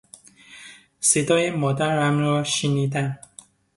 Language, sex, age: Persian, male, 30-39